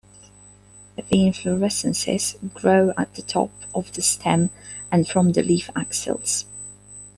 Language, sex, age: English, female, 30-39